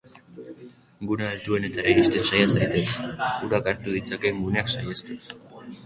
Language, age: Basque, under 19